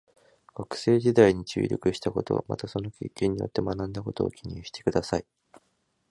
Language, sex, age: Japanese, male, 19-29